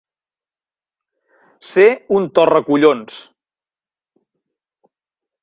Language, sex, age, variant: Catalan, male, 60-69, Central